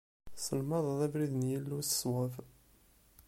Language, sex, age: Kabyle, male, 30-39